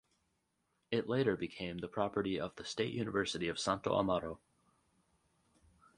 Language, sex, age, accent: English, male, 30-39, United States English